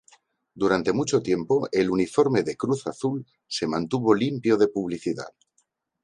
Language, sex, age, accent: Spanish, male, 50-59, España: Centro-Sur peninsular (Madrid, Toledo, Castilla-La Mancha)